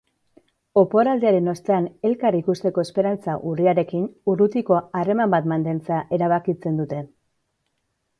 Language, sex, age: Basque, female, 30-39